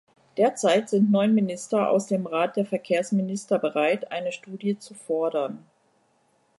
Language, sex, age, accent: German, female, 40-49, Deutschland Deutsch